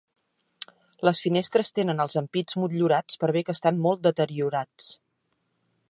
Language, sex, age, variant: Catalan, female, 50-59, Central